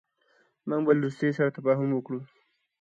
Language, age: Pashto, 19-29